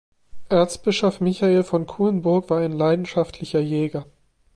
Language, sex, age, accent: German, male, 30-39, Deutschland Deutsch